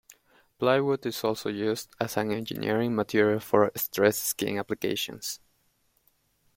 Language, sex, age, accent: English, male, 19-29, United States English